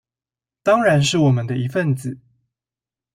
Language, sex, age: Chinese, male, 19-29